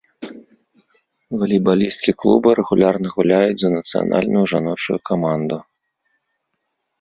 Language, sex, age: Belarusian, male, 30-39